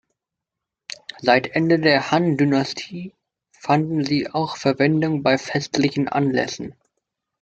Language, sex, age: German, male, under 19